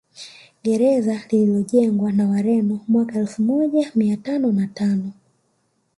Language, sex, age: Swahili, female, 19-29